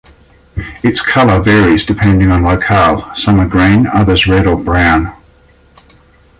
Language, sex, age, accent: English, male, 50-59, Australian English